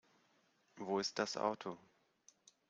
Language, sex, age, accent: German, male, 30-39, Deutschland Deutsch